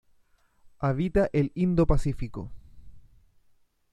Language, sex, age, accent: Spanish, male, 19-29, Chileno: Chile, Cuyo